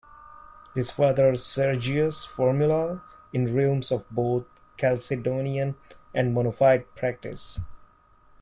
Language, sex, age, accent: English, male, 30-39, India and South Asia (India, Pakistan, Sri Lanka)